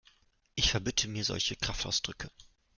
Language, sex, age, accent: German, male, 19-29, Deutschland Deutsch